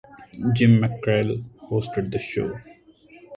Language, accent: English, India and South Asia (India, Pakistan, Sri Lanka)